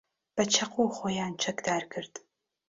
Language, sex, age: Central Kurdish, female, 30-39